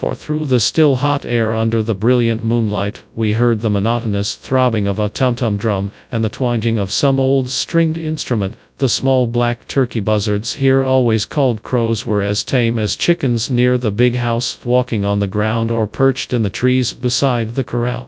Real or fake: fake